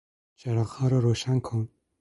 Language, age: Persian, 19-29